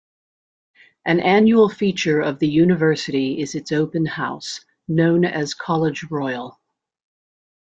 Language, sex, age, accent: English, female, 40-49, United States English